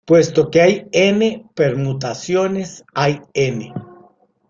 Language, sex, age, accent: Spanish, male, 50-59, América central